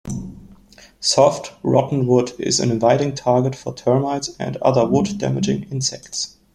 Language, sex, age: English, male, 19-29